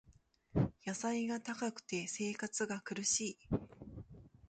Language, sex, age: Japanese, female, 30-39